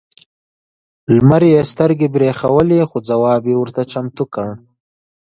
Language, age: Pashto, 19-29